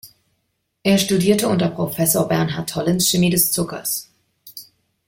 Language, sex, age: German, female, 30-39